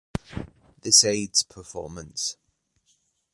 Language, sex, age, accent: English, male, 30-39, England English